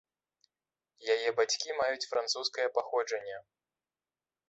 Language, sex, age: Belarusian, male, 19-29